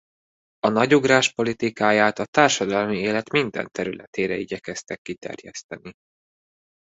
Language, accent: Hungarian, budapesti